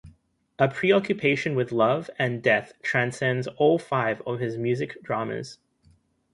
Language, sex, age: English, male, 19-29